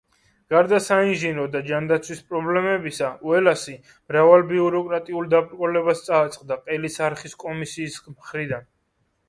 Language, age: Georgian, 19-29